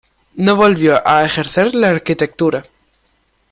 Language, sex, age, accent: Spanish, male, under 19, España: Sur peninsular (Andalucia, Extremadura, Murcia)